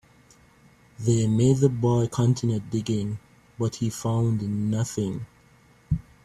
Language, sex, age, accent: English, male, 30-39, West Indies and Bermuda (Bahamas, Bermuda, Jamaica, Trinidad)